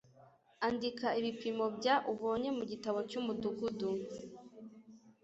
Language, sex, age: Kinyarwanda, female, under 19